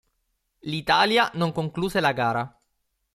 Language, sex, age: Italian, male, 19-29